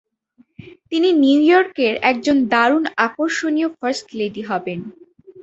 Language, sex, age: Bengali, female, under 19